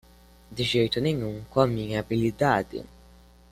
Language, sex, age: Portuguese, male, under 19